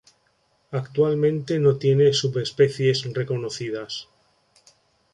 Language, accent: Spanish, España: Norte peninsular (Asturias, Castilla y León, Cantabria, País Vasco, Navarra, Aragón, La Rioja, Guadalajara, Cuenca)